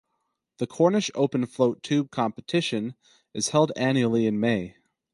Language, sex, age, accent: English, male, 30-39, United States English